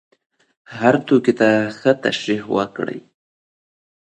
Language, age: Pashto, 19-29